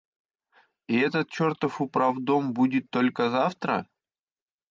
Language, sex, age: Russian, male, 30-39